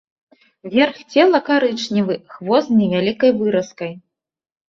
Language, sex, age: Belarusian, female, 30-39